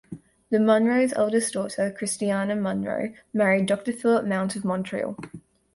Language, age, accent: English, under 19, Australian English